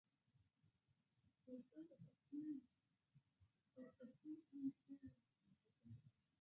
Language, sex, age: Guarani, male, 30-39